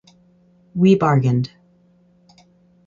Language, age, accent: English, 40-49, United States English